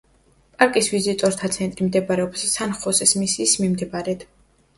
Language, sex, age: Georgian, female, under 19